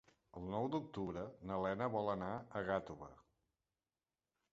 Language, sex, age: Catalan, male, 50-59